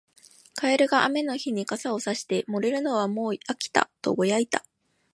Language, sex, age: Japanese, female, 19-29